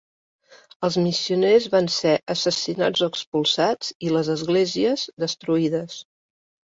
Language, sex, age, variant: Catalan, female, 50-59, Central